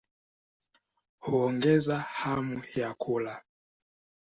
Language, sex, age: Swahili, male, 19-29